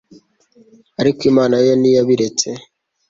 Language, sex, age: Kinyarwanda, male, 19-29